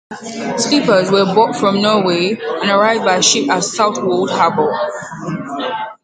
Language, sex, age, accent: English, female, 19-29, United States English